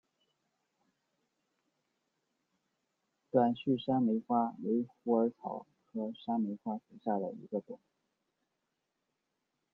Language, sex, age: Chinese, male, 19-29